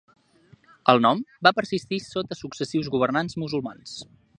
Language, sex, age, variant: Catalan, male, 19-29, Central